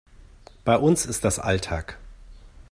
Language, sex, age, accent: German, male, 40-49, Deutschland Deutsch